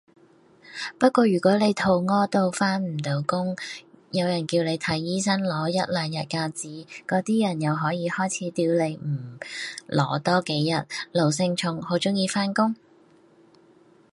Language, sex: Cantonese, female